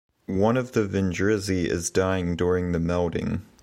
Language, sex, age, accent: English, male, 19-29, United States English